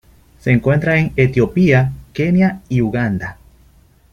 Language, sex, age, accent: Spanish, male, 19-29, Caribe: Cuba, Venezuela, Puerto Rico, República Dominicana, Panamá, Colombia caribeña, México caribeño, Costa del golfo de México